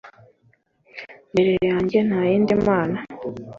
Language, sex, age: Kinyarwanda, female, 19-29